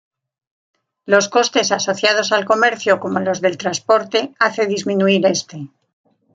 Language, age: Spanish, 60-69